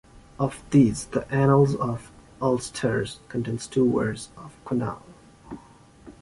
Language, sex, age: English, male, 19-29